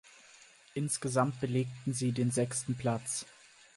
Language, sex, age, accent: German, male, 19-29, Deutschland Deutsch